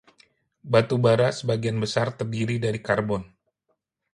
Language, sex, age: Indonesian, male, 40-49